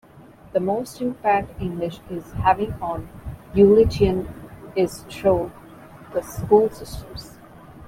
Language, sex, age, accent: English, female, 19-29, India and South Asia (India, Pakistan, Sri Lanka)